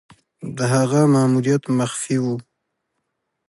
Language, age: Pashto, 30-39